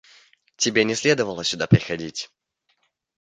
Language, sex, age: Russian, male, 19-29